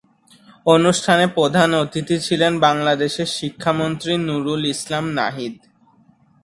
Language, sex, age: Bengali, male, 19-29